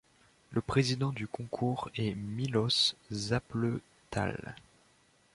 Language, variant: French, Français de métropole